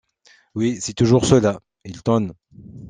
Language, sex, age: French, male, 30-39